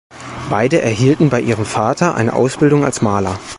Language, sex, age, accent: German, male, 19-29, Deutschland Deutsch